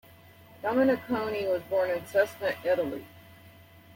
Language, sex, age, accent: English, female, 40-49, United States English